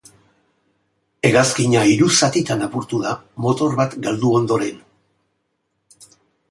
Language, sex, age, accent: Basque, male, 60-69, Mendebalekoa (Araba, Bizkaia, Gipuzkoako mendebaleko herri batzuk)